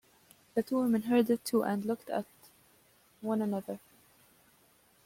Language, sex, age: English, female, 19-29